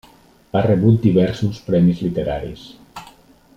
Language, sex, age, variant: Catalan, male, 50-59, Central